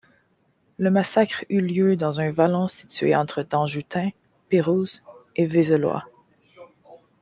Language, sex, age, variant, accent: French, female, 19-29, Français d'Amérique du Nord, Français du Canada